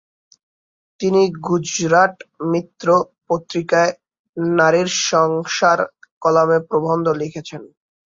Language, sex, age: Bengali, male, under 19